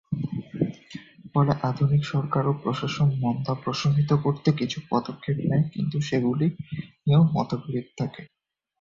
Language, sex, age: Bengali, male, 19-29